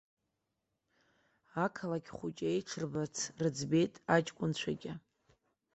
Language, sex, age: Abkhazian, female, 30-39